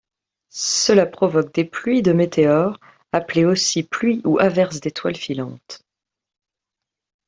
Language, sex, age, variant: French, female, 30-39, Français de métropole